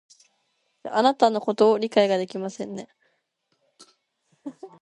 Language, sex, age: Japanese, female, under 19